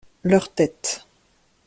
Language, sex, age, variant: French, female, 40-49, Français de métropole